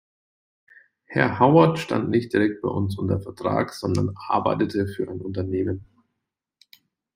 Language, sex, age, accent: German, male, 30-39, Deutschland Deutsch